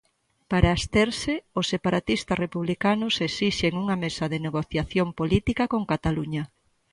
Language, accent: Galician, Atlántico (seseo e gheada)